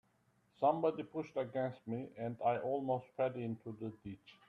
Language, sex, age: English, male, 30-39